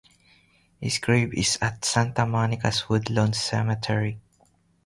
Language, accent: English, Filipino